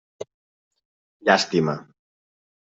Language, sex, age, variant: Catalan, male, 30-39, Central